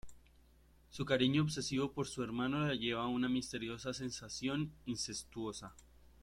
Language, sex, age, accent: Spanish, male, under 19, Caribe: Cuba, Venezuela, Puerto Rico, República Dominicana, Panamá, Colombia caribeña, México caribeño, Costa del golfo de México